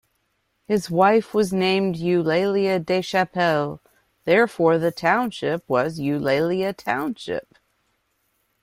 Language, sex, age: English, female, 40-49